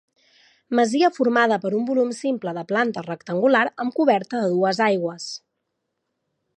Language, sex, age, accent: Catalan, female, 30-39, central; nord-occidental